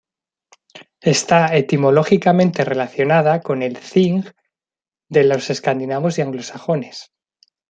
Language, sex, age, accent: Spanish, male, 40-49, España: Centro-Sur peninsular (Madrid, Toledo, Castilla-La Mancha)